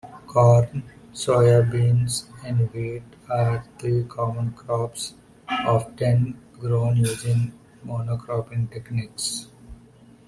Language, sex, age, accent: English, male, 19-29, India and South Asia (India, Pakistan, Sri Lanka)